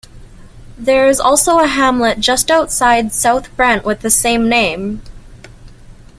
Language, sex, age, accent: English, female, under 19, Canadian English